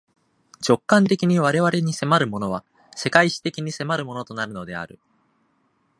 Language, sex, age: Japanese, male, 19-29